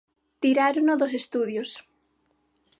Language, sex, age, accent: Galician, female, under 19, Normativo (estándar); Neofalante